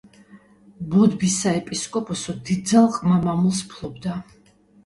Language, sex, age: Georgian, female, 50-59